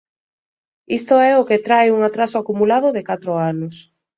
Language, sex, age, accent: Galician, female, 30-39, Central (gheada)